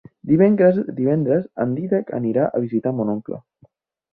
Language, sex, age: Catalan, male, 19-29